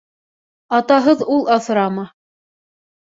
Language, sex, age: Bashkir, female, 19-29